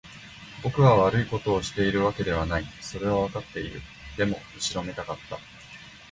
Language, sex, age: Japanese, male, 19-29